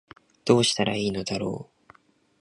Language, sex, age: Japanese, male, 19-29